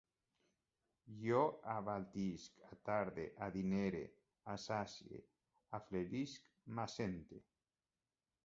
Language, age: Catalan, 40-49